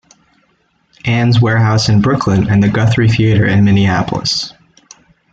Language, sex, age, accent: English, male, 19-29, United States English